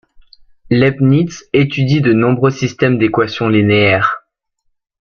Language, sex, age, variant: French, male, 19-29, Français de métropole